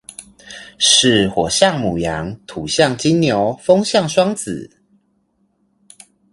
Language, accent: Chinese, 出生地：高雄市